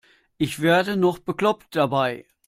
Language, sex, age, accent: German, male, 50-59, Deutschland Deutsch